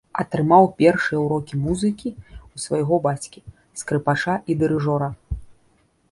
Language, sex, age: Belarusian, female, 30-39